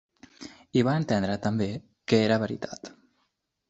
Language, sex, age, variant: Catalan, male, under 19, Nord-Occidental